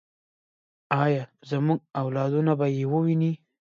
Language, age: Pashto, 19-29